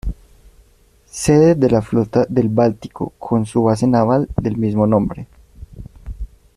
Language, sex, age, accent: Spanish, male, 19-29, Andino-Pacífico: Colombia, Perú, Ecuador, oeste de Bolivia y Venezuela andina